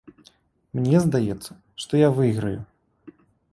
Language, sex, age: Belarusian, male, 19-29